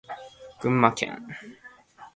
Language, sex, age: Japanese, male, 19-29